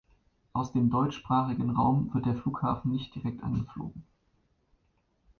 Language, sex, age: German, male, 19-29